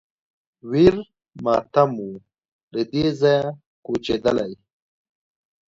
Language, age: Pashto, 19-29